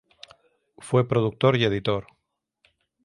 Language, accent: Spanish, España: Centro-Sur peninsular (Madrid, Toledo, Castilla-La Mancha); España: Sur peninsular (Andalucia, Extremadura, Murcia)